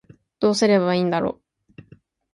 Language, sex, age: Japanese, female, 19-29